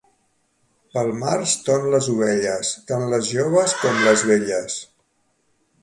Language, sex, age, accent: Catalan, male, 50-59, Barceloní